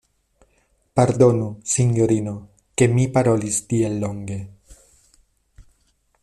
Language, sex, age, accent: Esperanto, male, 40-49, Internacia